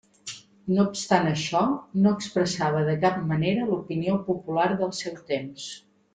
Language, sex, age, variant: Catalan, female, 50-59, Central